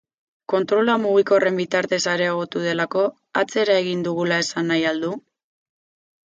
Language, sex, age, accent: Basque, female, 19-29, Mendebalekoa (Araba, Bizkaia, Gipuzkoako mendebaleko herri batzuk)